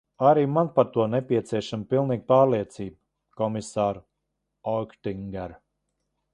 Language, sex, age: Latvian, male, 50-59